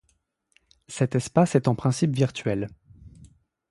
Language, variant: French, Français de métropole